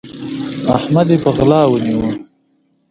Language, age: Pashto, 19-29